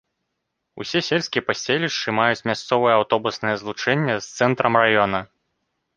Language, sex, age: Belarusian, male, 19-29